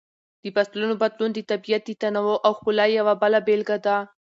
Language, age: Pashto, 19-29